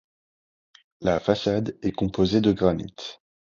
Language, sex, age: French, male, 19-29